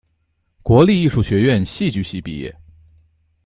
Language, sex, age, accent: Chinese, male, 19-29, 出生地：河北省